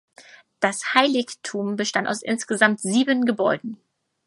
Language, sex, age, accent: German, female, 19-29, Deutschland Deutsch